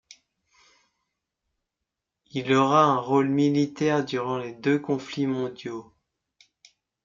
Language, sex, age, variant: French, male, 30-39, Français de métropole